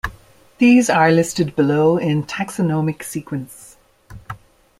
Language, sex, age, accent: English, female, 50-59, Irish English